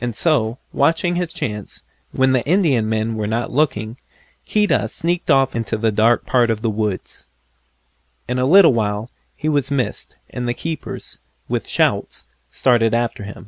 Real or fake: real